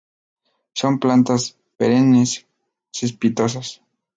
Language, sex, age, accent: Spanish, male, 19-29, México